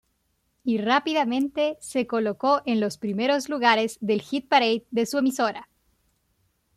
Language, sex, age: Spanish, female, 30-39